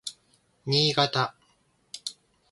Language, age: Japanese, 19-29